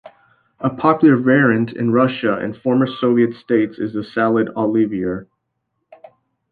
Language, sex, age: English, male, 19-29